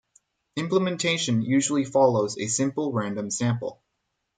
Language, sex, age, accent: English, male, 19-29, United States English